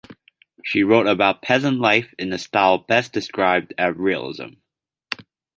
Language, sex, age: English, male, under 19